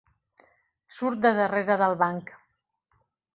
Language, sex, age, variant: Catalan, female, 50-59, Central